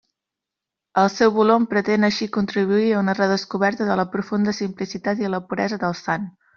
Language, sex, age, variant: Catalan, female, 19-29, Central